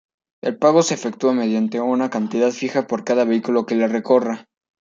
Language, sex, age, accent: Spanish, male, under 19, México